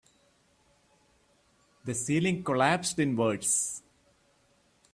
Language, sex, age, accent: English, male, 50-59, India and South Asia (India, Pakistan, Sri Lanka)